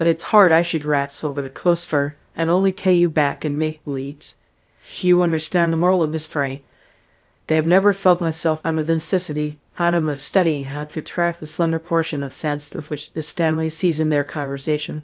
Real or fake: fake